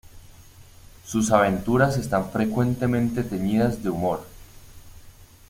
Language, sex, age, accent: Spanish, male, 19-29, Andino-Pacífico: Colombia, Perú, Ecuador, oeste de Bolivia y Venezuela andina